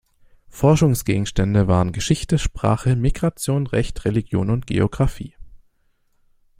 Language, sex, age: German, male, 19-29